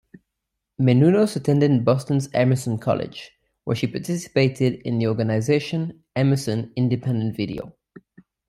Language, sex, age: English, male, 30-39